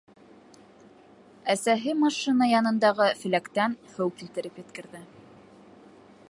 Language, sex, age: Bashkir, female, 19-29